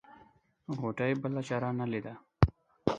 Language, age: Pashto, 19-29